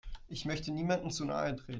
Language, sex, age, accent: German, male, 19-29, Deutschland Deutsch